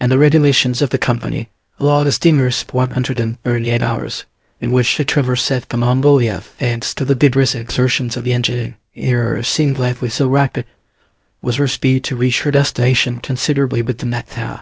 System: TTS, VITS